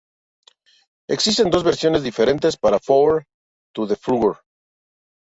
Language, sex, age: Spanish, male, 50-59